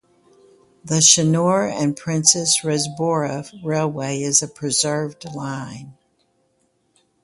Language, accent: English, United States English